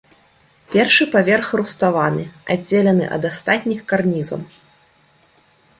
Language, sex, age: Belarusian, female, 19-29